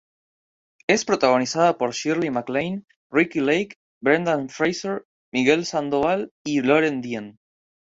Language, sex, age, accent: Spanish, male, under 19, Rioplatense: Argentina, Uruguay, este de Bolivia, Paraguay